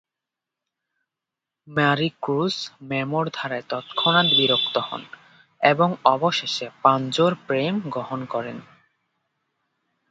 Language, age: Bengali, 19-29